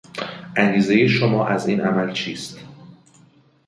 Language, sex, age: Persian, male, 19-29